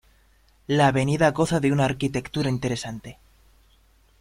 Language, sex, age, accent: Spanish, male, 19-29, España: Centro-Sur peninsular (Madrid, Toledo, Castilla-La Mancha)